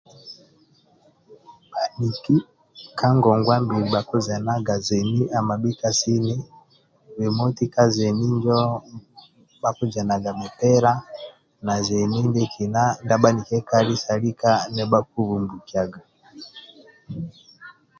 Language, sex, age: Amba (Uganda), male, 50-59